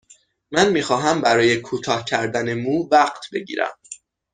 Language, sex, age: Persian, male, 19-29